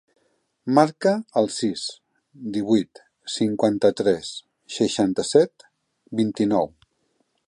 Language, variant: Catalan, Central